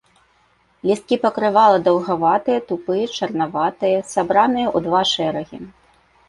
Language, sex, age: Belarusian, female, 30-39